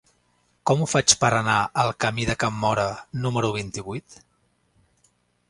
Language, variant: Catalan, Central